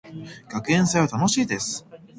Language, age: Japanese, 19-29